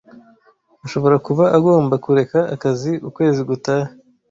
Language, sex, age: Kinyarwanda, male, 19-29